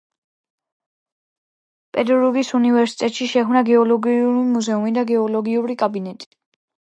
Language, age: Georgian, under 19